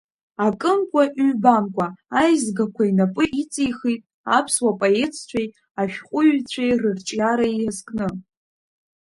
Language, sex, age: Abkhazian, female, under 19